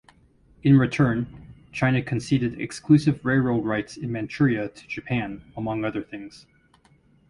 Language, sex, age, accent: English, male, 40-49, United States English